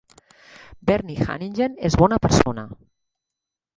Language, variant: Catalan, Central